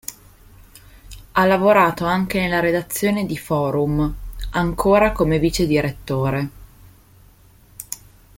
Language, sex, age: Italian, female, 19-29